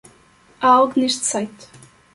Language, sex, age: Portuguese, female, 19-29